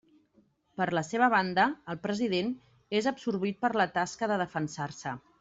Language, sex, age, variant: Catalan, female, 40-49, Central